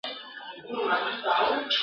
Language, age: Pashto, 19-29